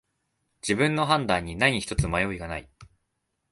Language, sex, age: Japanese, male, 19-29